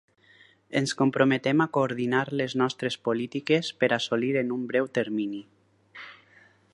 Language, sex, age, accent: Catalan, male, 19-29, valencià